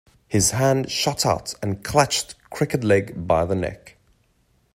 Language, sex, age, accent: English, male, 30-39, Southern African (South Africa, Zimbabwe, Namibia)